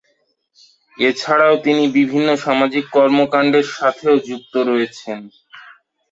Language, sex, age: Bengali, male, 19-29